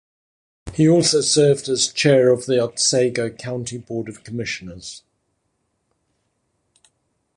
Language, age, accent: English, 60-69, Southern African (South Africa, Zimbabwe, Namibia)